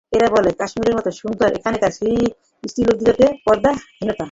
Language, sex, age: Bengali, female, 50-59